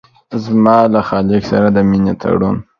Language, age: Pashto, under 19